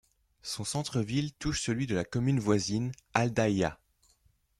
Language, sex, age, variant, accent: French, male, 19-29, Français d'Europe, Français de Belgique